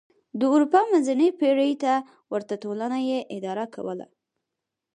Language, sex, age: Pashto, female, under 19